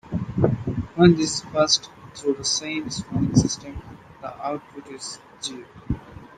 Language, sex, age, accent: English, male, 19-29, India and South Asia (India, Pakistan, Sri Lanka)